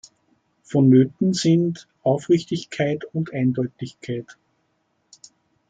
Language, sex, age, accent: German, male, 40-49, Österreichisches Deutsch